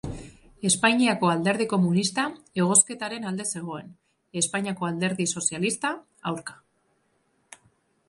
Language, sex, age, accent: Basque, female, 30-39, Mendebalekoa (Araba, Bizkaia, Gipuzkoako mendebaleko herri batzuk)